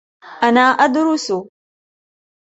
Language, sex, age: Arabic, female, 19-29